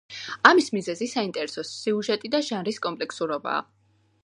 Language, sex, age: Georgian, female, 19-29